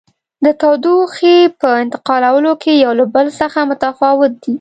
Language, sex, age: Pashto, female, 19-29